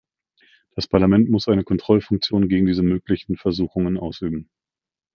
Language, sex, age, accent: German, male, 40-49, Deutschland Deutsch